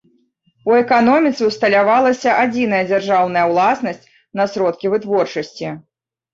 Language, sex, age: Belarusian, female, 30-39